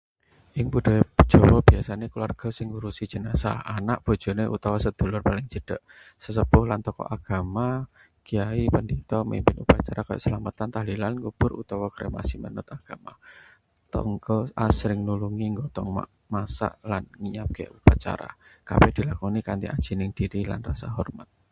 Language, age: Javanese, 30-39